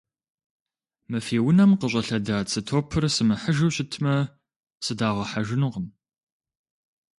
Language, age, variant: Kabardian, 19-29, Адыгэбзэ (Къэбэрдей, Кирил, псоми зэдай)